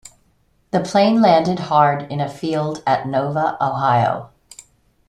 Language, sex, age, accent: English, female, 40-49, United States English